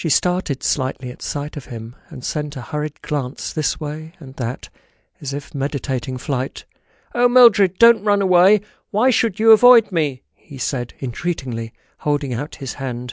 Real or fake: real